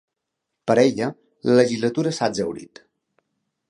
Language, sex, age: Catalan, male, 30-39